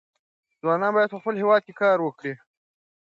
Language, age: Pashto, 19-29